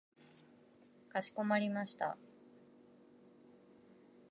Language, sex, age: Japanese, female, 19-29